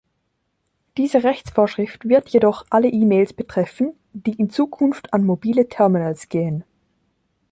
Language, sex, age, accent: German, female, 19-29, Schweizerdeutsch